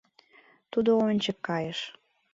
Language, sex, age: Mari, female, 19-29